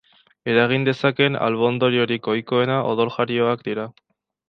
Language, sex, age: Basque, male, 30-39